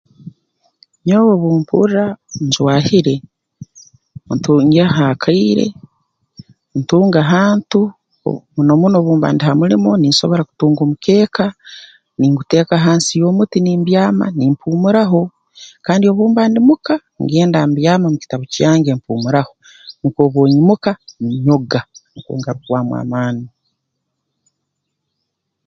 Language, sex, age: Tooro, female, 40-49